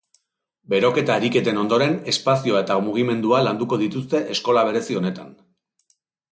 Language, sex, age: Basque, male, 40-49